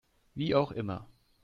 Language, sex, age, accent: German, male, 19-29, Deutschland Deutsch